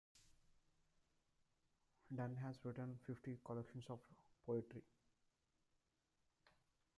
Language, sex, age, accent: English, male, 19-29, India and South Asia (India, Pakistan, Sri Lanka)